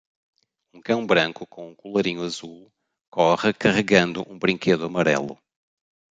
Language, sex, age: Portuguese, male, 40-49